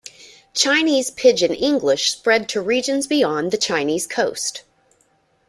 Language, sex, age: English, female, 30-39